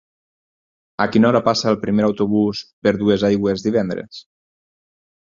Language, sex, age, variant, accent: Catalan, male, 40-49, Valencià septentrional, valencià